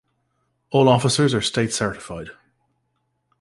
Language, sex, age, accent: English, male, 40-49, Irish English